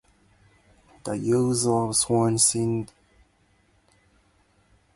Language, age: English, 19-29